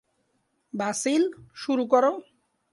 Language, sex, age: Bengali, male, 19-29